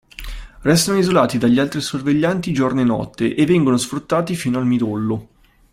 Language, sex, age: Italian, male, 19-29